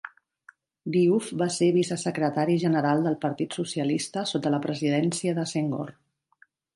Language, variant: Catalan, Central